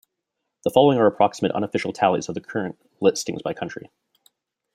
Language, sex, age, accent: English, male, 30-39, Canadian English